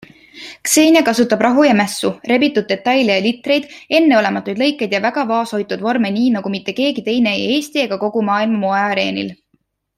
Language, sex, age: Estonian, female, 19-29